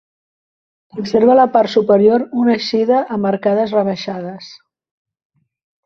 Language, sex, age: Catalan, female, 50-59